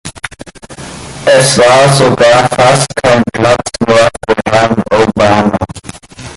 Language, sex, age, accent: German, male, 30-39, Deutschland Deutsch